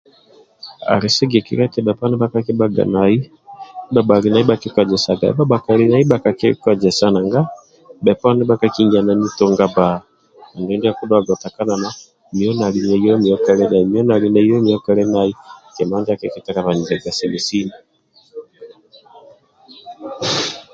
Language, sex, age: Amba (Uganda), male, 30-39